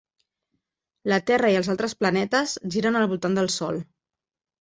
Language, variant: Catalan, Central